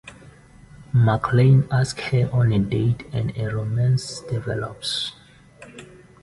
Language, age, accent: English, 19-29, Southern African (South Africa, Zimbabwe, Namibia)